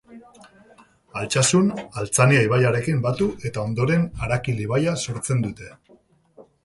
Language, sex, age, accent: Basque, male, 40-49, Mendebalekoa (Araba, Bizkaia, Gipuzkoako mendebaleko herri batzuk)